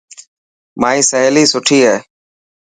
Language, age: Dhatki, 19-29